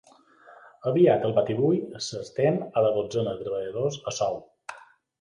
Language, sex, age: Catalan, male, 30-39